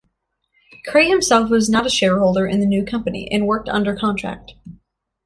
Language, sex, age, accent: English, female, 19-29, United States English